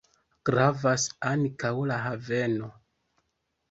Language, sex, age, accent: Esperanto, male, 30-39, Internacia